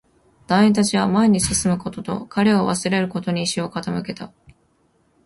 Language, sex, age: Japanese, female, 19-29